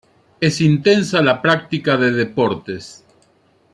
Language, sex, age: Spanish, male, 50-59